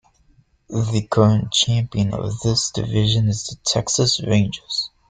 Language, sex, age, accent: English, male, under 19, United States English